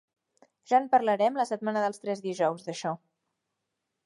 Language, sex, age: Catalan, female, under 19